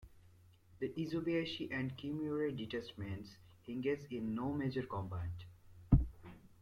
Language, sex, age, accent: English, male, 19-29, United States English